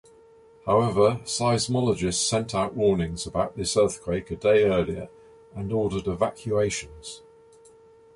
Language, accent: English, England English